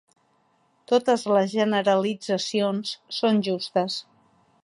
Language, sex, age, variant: Catalan, female, 40-49, Central